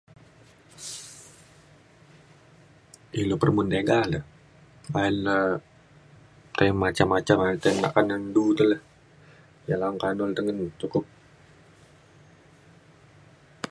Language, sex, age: Mainstream Kenyah, female, 19-29